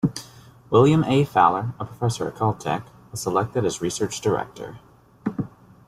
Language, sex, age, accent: English, male, 19-29, United States English